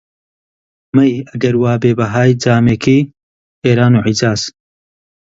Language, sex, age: Central Kurdish, male, 19-29